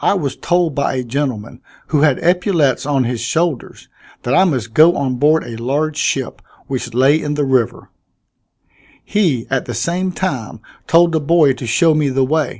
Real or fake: real